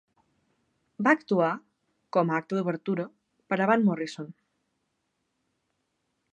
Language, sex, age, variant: Catalan, female, under 19, Central